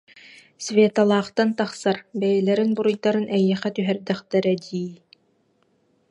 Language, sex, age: Yakut, female, 19-29